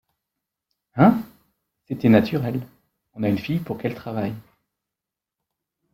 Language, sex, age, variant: French, male, 40-49, Français de métropole